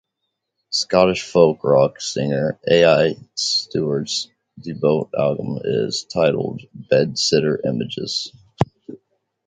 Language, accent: English, United States English